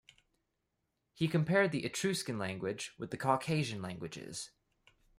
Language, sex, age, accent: English, male, 19-29, Canadian English